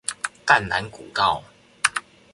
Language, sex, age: Chinese, male, under 19